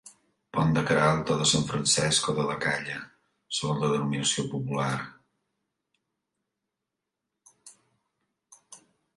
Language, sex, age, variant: Catalan, male, 50-59, Central